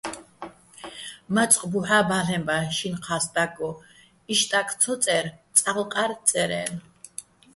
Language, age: Bats, 60-69